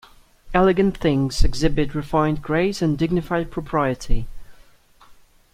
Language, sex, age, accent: English, male, 19-29, England English